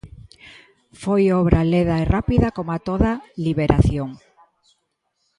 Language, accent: Galician, Normativo (estándar)